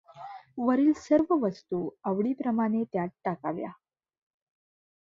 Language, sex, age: Marathi, female, 19-29